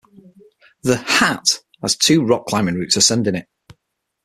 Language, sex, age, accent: English, male, 40-49, England English